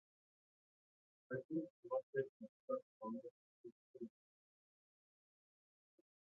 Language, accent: English, Southern African (South Africa, Zimbabwe, Namibia)